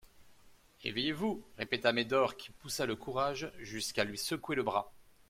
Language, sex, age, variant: French, male, 40-49, Français de métropole